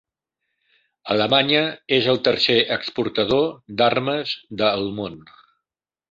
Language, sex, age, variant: Catalan, male, 60-69, Central